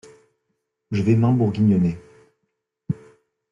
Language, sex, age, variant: French, male, 19-29, Français de métropole